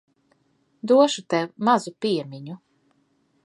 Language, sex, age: Latvian, female, 50-59